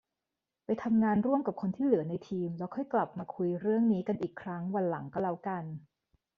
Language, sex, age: Thai, female, 30-39